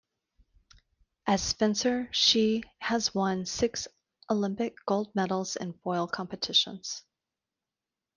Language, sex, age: English, female, 40-49